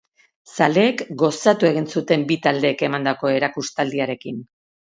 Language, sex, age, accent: Basque, female, 50-59, Erdialdekoa edo Nafarra (Gipuzkoa, Nafarroa)